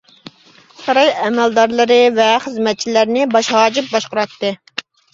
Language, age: Uyghur, 30-39